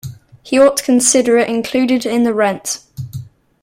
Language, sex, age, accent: English, male, under 19, England English